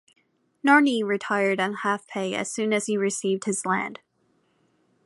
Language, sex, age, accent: English, female, under 19, United States English